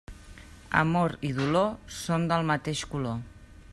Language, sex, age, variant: Catalan, female, 50-59, Central